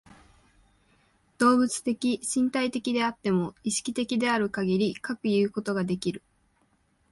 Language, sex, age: Japanese, female, 19-29